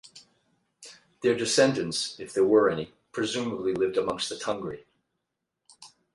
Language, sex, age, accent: English, male, 50-59, United States English